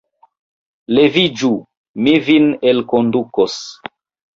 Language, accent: Esperanto, Internacia